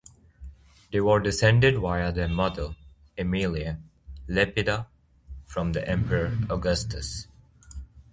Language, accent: English, England English